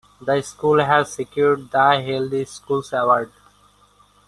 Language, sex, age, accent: English, male, 19-29, India and South Asia (India, Pakistan, Sri Lanka)